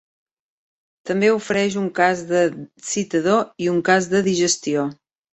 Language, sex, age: Catalan, female, 40-49